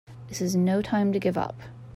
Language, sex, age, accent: English, female, 30-39, United States English